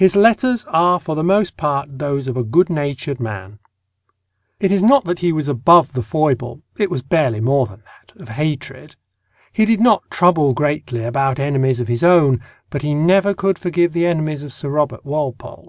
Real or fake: real